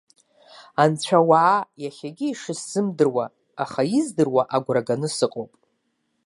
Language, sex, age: Abkhazian, female, 50-59